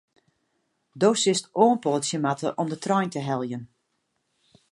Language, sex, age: Western Frisian, female, 40-49